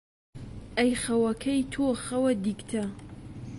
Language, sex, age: Central Kurdish, female, 19-29